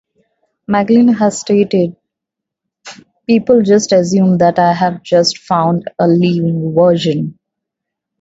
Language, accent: English, India and South Asia (India, Pakistan, Sri Lanka)